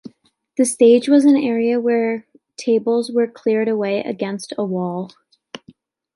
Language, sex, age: English, female, 19-29